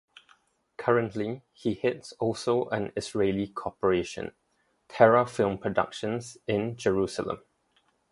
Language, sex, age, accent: English, male, 19-29, Singaporean English